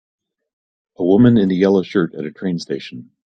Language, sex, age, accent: English, male, 30-39, United States English